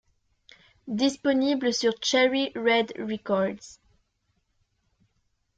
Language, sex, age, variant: French, female, under 19, Français de métropole